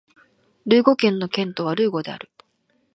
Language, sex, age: Japanese, female, 19-29